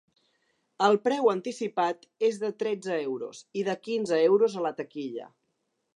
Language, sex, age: Catalan, male, 19-29